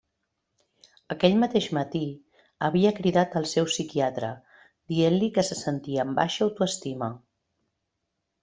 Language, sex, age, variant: Catalan, female, 40-49, Central